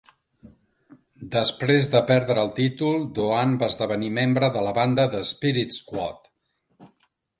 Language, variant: Catalan, Central